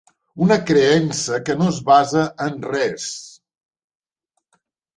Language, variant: Catalan, Central